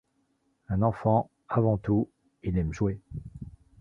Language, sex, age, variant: French, male, 50-59, Français de métropole